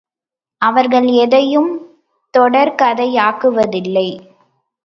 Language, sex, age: Tamil, female, under 19